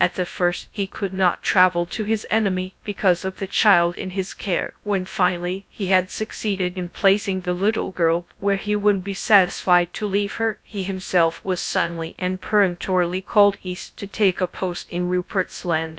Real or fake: fake